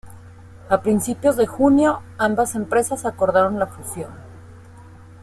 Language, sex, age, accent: Spanish, female, 30-39, México